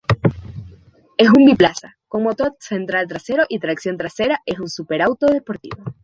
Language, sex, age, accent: Spanish, female, 19-29, Andino-Pacífico: Colombia, Perú, Ecuador, oeste de Bolivia y Venezuela andina